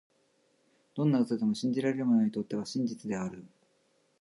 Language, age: Japanese, 40-49